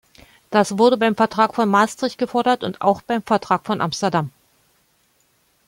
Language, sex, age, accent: German, female, 50-59, Deutschland Deutsch